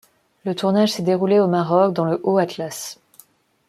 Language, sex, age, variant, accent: French, female, 30-39, Français d'Afrique subsaharienne et des îles africaines, Français de Madagascar